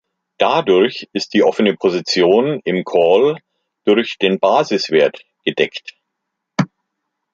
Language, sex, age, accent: German, male, 50-59, Deutschland Deutsch